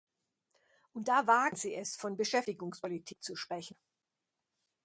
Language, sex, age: German, female, 60-69